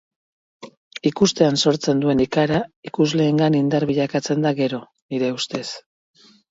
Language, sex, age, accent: Basque, female, 40-49, Mendebalekoa (Araba, Bizkaia, Gipuzkoako mendebaleko herri batzuk)